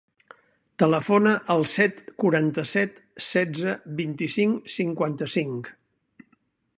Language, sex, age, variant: Catalan, male, 70-79, Central